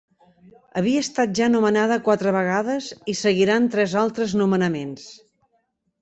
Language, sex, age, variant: Catalan, female, 50-59, Central